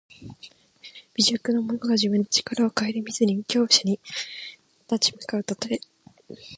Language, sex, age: Japanese, female, 19-29